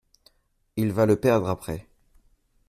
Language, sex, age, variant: French, male, 19-29, Français de métropole